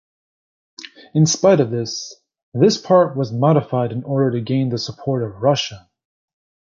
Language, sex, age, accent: English, male, 19-29, United States English